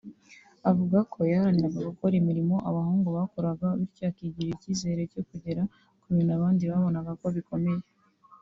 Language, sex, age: Kinyarwanda, female, 19-29